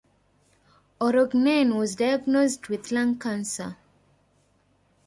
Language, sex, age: English, female, 19-29